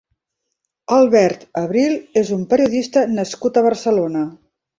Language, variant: Catalan, Central